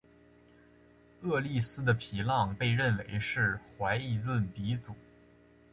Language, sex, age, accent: Chinese, male, under 19, 出生地：黑龙江省